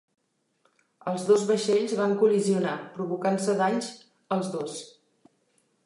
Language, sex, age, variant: Catalan, female, 60-69, Central